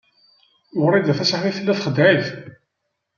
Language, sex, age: Kabyle, male, 30-39